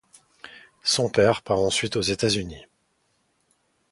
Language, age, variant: French, 40-49, Français de métropole